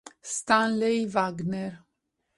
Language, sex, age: Italian, female, 30-39